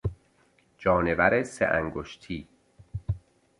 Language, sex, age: Persian, male, 30-39